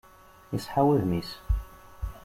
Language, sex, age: Kabyle, male, 19-29